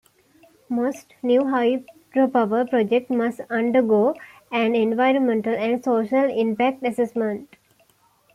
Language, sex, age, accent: English, female, 19-29, United States English